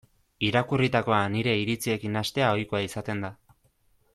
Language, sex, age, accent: Basque, male, 19-29, Erdialdekoa edo Nafarra (Gipuzkoa, Nafarroa)